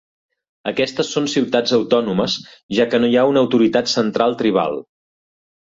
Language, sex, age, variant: Catalan, male, 40-49, Central